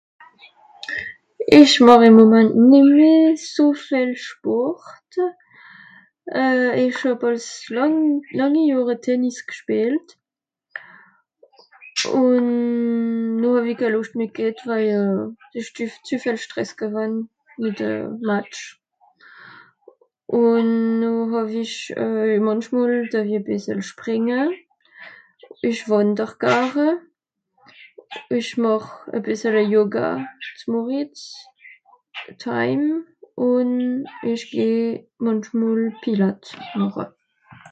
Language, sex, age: Swiss German, female, 30-39